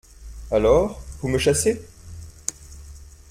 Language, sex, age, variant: French, male, 19-29, Français de métropole